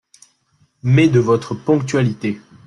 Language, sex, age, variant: French, female, 19-29, Français de métropole